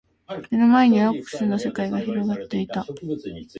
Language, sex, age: Japanese, female, 19-29